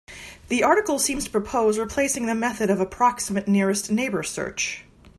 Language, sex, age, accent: English, female, 30-39, United States English